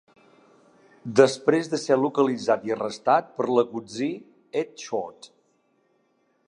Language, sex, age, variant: Catalan, male, 60-69, Central